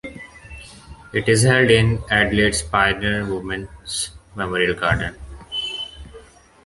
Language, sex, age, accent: English, male, 19-29, India and South Asia (India, Pakistan, Sri Lanka)